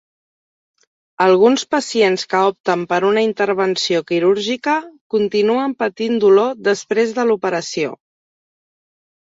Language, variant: Catalan, Central